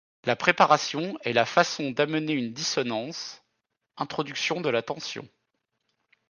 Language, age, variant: French, 30-39, Français de métropole